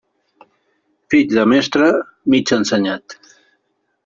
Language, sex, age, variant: Catalan, male, 40-49, Central